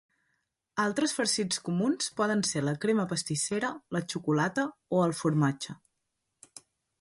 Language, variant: Catalan, Central